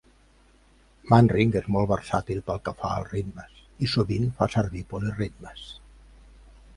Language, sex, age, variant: Catalan, male, 50-59, Central